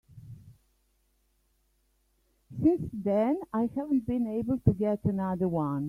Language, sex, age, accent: English, female, 50-59, Australian English